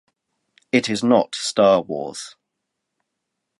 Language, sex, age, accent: English, male, 19-29, England English